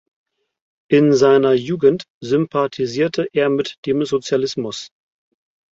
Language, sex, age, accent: German, male, 30-39, Deutschland Deutsch